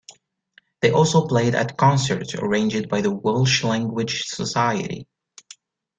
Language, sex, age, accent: English, male, 19-29, United States English